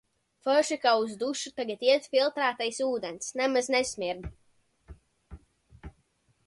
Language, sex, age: Latvian, female, under 19